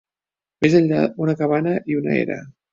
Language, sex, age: Catalan, male, 30-39